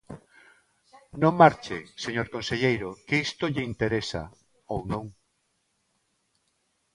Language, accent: Galician, Neofalante